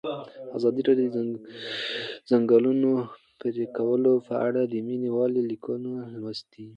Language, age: Pashto, 19-29